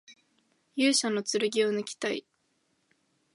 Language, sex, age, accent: Japanese, female, 19-29, 標準語